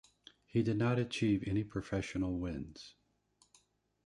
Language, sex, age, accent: English, male, 60-69, United States English